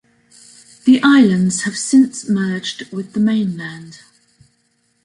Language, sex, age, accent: English, female, 60-69, England English